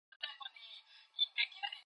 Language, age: Korean, 19-29